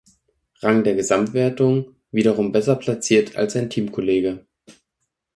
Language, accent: German, Deutschland Deutsch